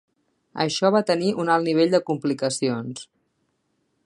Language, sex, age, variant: Catalan, female, 30-39, Central